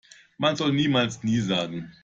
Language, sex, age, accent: German, male, 50-59, Deutschland Deutsch